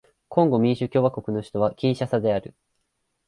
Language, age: Japanese, 19-29